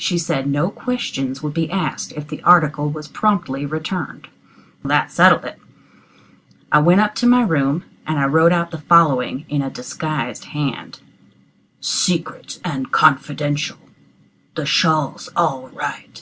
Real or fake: real